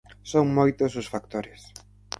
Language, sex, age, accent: Galician, male, 19-29, Central (gheada); Normativo (estándar)